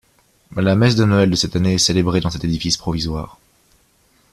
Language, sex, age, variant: French, male, 19-29, Français de métropole